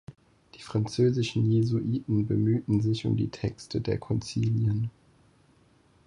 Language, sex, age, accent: German, male, 19-29, Deutschland Deutsch